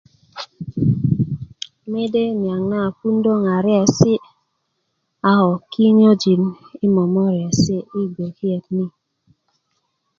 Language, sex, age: Kuku, female, 19-29